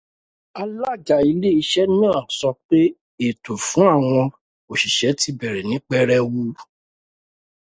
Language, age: Yoruba, 50-59